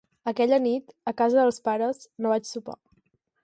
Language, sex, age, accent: Catalan, female, under 19, gironí